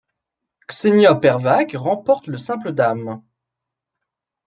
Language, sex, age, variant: French, male, 19-29, Français de métropole